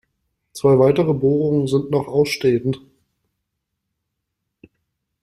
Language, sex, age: German, female, 30-39